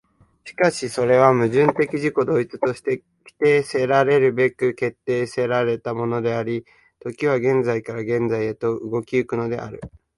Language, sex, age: Japanese, male, 19-29